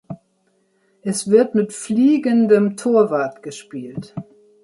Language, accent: German, Deutschland Deutsch